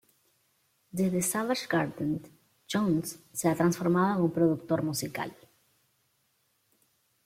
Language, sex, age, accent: Spanish, female, 30-39, América central